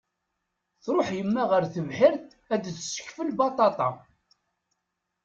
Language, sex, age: Kabyle, male, 60-69